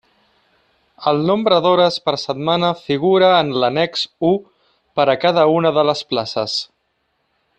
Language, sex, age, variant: Catalan, male, 30-39, Central